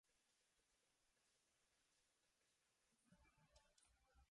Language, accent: Spanish, Caribe: Cuba, Venezuela, Puerto Rico, República Dominicana, Panamá, Colombia caribeña, México caribeño, Costa del golfo de México